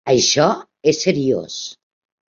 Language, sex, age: Catalan, female, 60-69